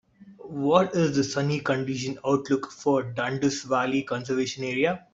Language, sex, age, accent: English, male, 19-29, India and South Asia (India, Pakistan, Sri Lanka)